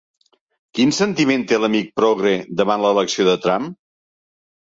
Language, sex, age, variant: Catalan, male, 60-69, Central